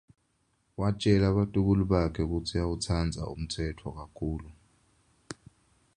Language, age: Swati, 19-29